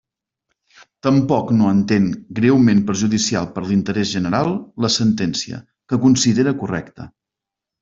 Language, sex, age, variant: Catalan, male, 40-49, Central